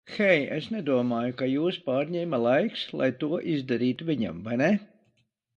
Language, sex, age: Latvian, male, 50-59